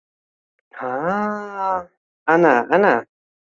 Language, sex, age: Uzbek, male, 19-29